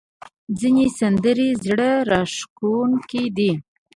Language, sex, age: Pashto, female, 19-29